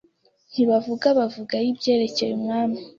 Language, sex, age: Kinyarwanda, female, 19-29